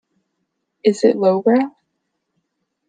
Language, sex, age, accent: English, female, under 19, United States English